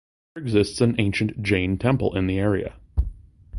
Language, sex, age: English, male, 19-29